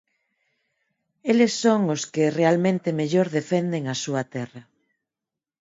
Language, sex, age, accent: Galician, female, 40-49, Neofalante